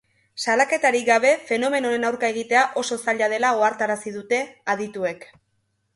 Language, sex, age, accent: Basque, female, 19-29, Erdialdekoa edo Nafarra (Gipuzkoa, Nafarroa)